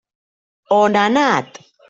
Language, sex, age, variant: Catalan, female, 40-49, Central